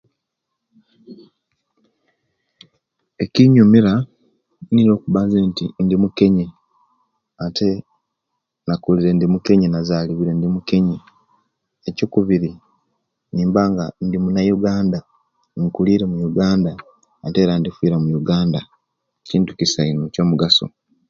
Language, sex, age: Kenyi, male, 40-49